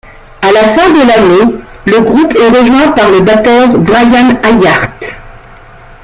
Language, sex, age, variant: French, female, 50-59, Français de métropole